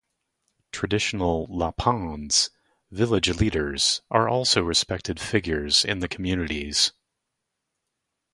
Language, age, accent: English, 30-39, United States English